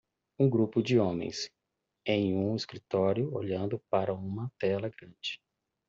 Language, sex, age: Portuguese, male, 30-39